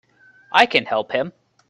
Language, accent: English, United States English